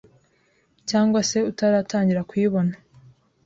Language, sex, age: Kinyarwanda, female, 19-29